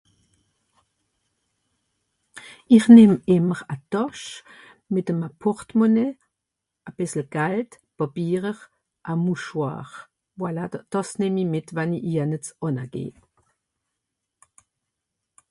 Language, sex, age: Swiss German, female, 60-69